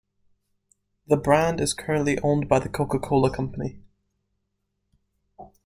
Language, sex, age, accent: English, male, 19-29, United States English